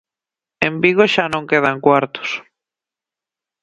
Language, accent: Galician, Normativo (estándar)